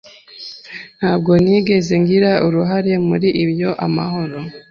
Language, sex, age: Kinyarwanda, female, 30-39